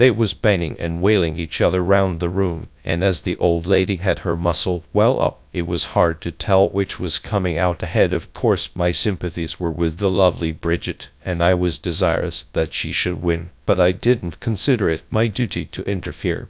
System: TTS, GradTTS